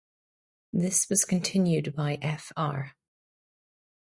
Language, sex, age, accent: English, female, 30-39, England English